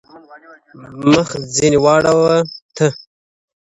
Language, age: Pashto, 19-29